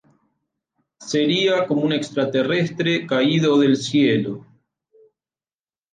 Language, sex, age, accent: Spanish, male, 50-59, Rioplatense: Argentina, Uruguay, este de Bolivia, Paraguay